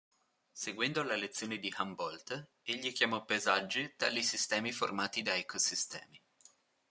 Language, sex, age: Italian, male, under 19